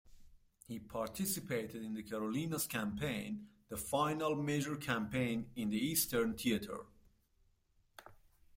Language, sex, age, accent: English, male, 19-29, United States English